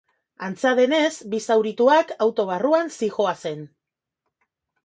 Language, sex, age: Basque, female, 40-49